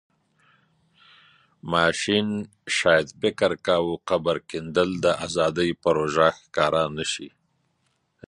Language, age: Pashto, 40-49